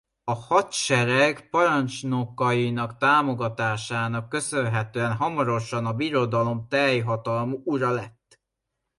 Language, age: Hungarian, 19-29